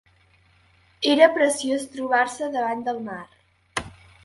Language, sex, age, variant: Catalan, female, under 19, Central